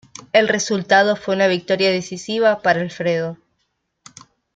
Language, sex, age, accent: Spanish, female, 30-39, Rioplatense: Argentina, Uruguay, este de Bolivia, Paraguay